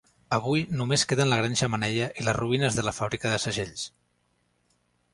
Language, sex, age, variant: Catalan, male, 19-29, Central